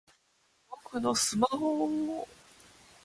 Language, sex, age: Japanese, female, 30-39